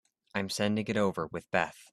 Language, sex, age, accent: English, male, 19-29, United States English